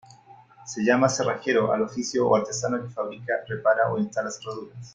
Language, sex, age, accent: Spanish, male, 40-49, España: Norte peninsular (Asturias, Castilla y León, Cantabria, País Vasco, Navarra, Aragón, La Rioja, Guadalajara, Cuenca)